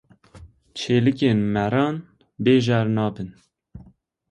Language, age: Kurdish, 19-29